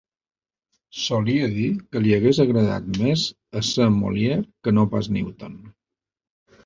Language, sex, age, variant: Catalan, male, 40-49, Balear